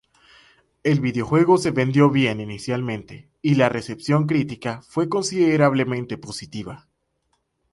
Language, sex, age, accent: Spanish, male, 19-29, Caribe: Cuba, Venezuela, Puerto Rico, República Dominicana, Panamá, Colombia caribeña, México caribeño, Costa del golfo de México